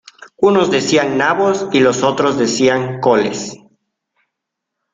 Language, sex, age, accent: Spanish, male, 19-29, México